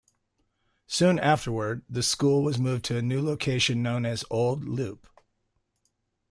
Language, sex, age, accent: English, male, 50-59, United States English